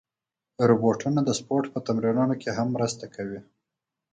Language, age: Pashto, 30-39